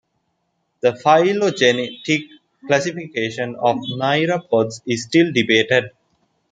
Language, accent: English, India and South Asia (India, Pakistan, Sri Lanka)